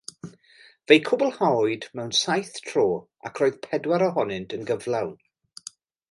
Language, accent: Welsh, Y Deyrnas Unedig Cymraeg